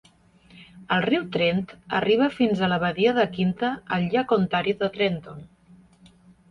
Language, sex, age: Catalan, female, 40-49